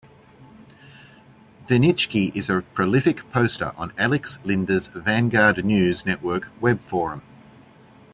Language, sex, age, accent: English, male, 50-59, Australian English